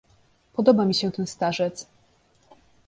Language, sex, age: Polish, female, 19-29